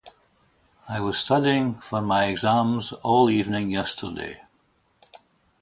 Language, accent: English, Scottish English